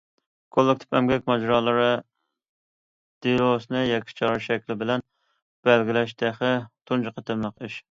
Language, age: Uyghur, 30-39